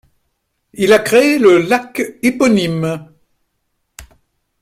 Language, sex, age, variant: French, male, 70-79, Français de métropole